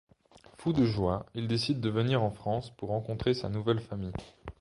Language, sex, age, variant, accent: French, male, 19-29, Français d'Europe, Français de Suisse